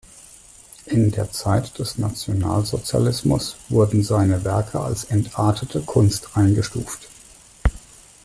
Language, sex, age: German, male, 40-49